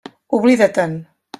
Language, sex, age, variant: Catalan, female, 50-59, Central